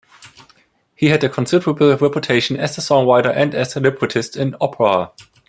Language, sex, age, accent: English, male, 30-39, England English